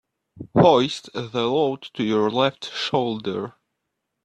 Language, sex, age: English, male, under 19